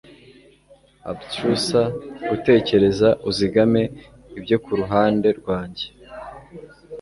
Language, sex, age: Kinyarwanda, male, 19-29